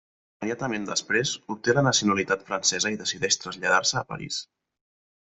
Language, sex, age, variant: Catalan, male, 30-39, Central